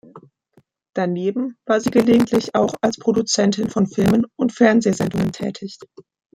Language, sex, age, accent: German, female, 30-39, Deutschland Deutsch